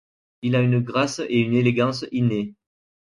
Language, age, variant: French, 30-39, Français de métropole